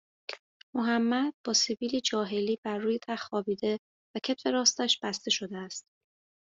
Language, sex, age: Persian, female, 30-39